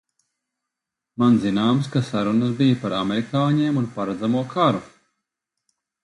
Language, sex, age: Latvian, male, 30-39